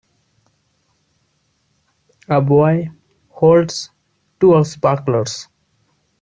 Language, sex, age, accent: English, male, under 19, United States English